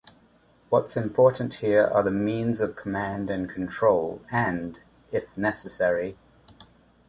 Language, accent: English, England English